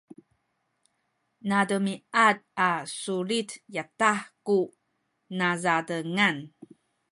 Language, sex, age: Sakizaya, female, 30-39